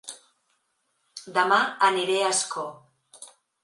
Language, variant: Catalan, Central